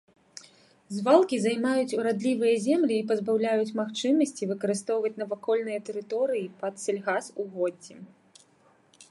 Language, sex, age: Belarusian, female, 30-39